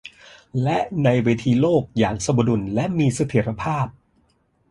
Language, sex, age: Thai, male, 40-49